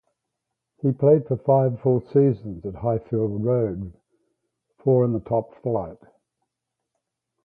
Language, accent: English, Australian English